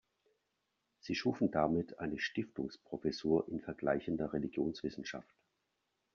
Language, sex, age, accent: German, male, 50-59, Deutschland Deutsch